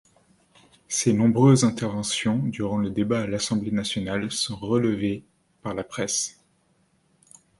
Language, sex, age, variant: French, male, 30-39, Français de métropole